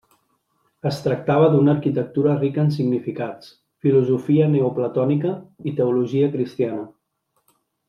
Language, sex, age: Catalan, male, 30-39